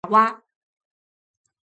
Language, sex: Chinese, female